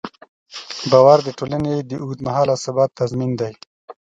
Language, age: Pashto, 30-39